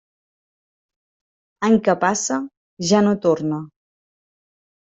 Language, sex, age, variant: Catalan, female, 30-39, Central